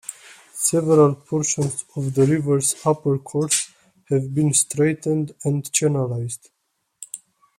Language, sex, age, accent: English, male, 19-29, England English